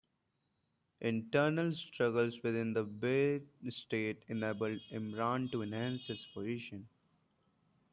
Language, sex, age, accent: English, male, 19-29, India and South Asia (India, Pakistan, Sri Lanka)